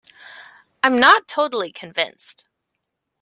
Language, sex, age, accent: English, female, 19-29, Canadian English